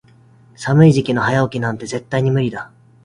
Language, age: Japanese, 19-29